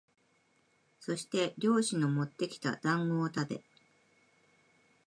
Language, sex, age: Japanese, female, 50-59